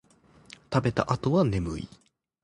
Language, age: Japanese, 19-29